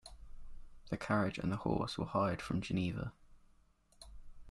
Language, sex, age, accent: English, male, 19-29, England English